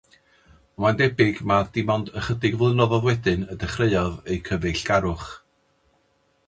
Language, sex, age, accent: Welsh, male, 40-49, Y Deyrnas Unedig Cymraeg